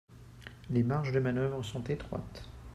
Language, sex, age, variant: French, male, 40-49, Français de métropole